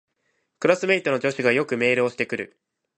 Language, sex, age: Japanese, male, 19-29